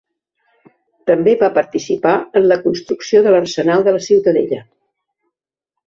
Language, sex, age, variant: Catalan, female, 70-79, Central